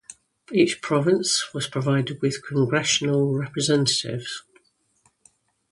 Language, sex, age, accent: English, female, 50-59, England English